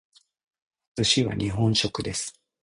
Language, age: Japanese, 30-39